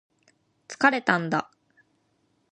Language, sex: Japanese, female